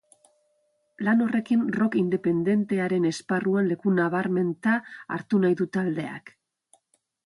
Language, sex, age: Basque, female, 40-49